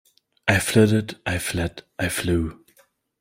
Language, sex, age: English, male, 19-29